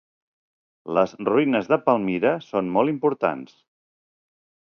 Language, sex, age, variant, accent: Catalan, male, 40-49, Central, central